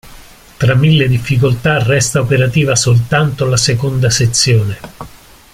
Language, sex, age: Italian, male, 50-59